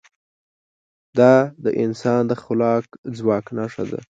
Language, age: Pashto, 19-29